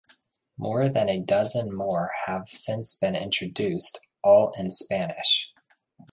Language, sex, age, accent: English, male, 30-39, United States English